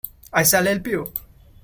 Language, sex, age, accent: English, male, 19-29, India and South Asia (India, Pakistan, Sri Lanka)